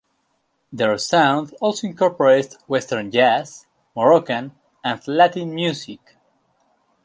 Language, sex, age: English, male, 19-29